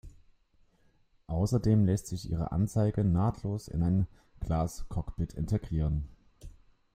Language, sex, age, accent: German, male, 30-39, Deutschland Deutsch